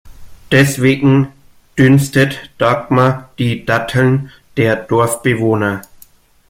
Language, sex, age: German, male, 19-29